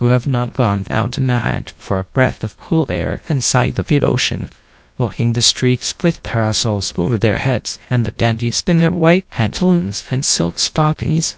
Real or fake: fake